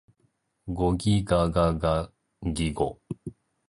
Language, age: Japanese, 30-39